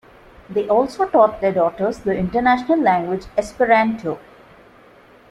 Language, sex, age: English, female, 30-39